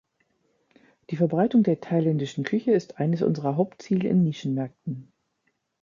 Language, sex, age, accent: German, female, 50-59, Deutschland Deutsch